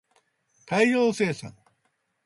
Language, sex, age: Japanese, male, 60-69